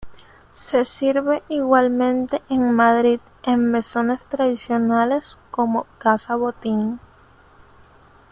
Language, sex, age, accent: Spanish, female, under 19, Caribe: Cuba, Venezuela, Puerto Rico, República Dominicana, Panamá, Colombia caribeña, México caribeño, Costa del golfo de México